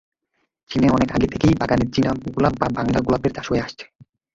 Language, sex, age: Bengali, male, 19-29